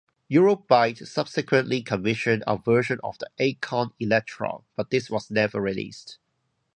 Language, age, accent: English, 30-39, Hong Kong English